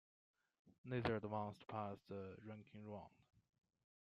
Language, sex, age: English, male, 30-39